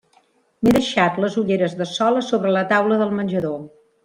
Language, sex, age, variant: Catalan, female, 50-59, Central